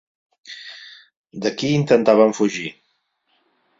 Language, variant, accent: Catalan, Central, Barceloní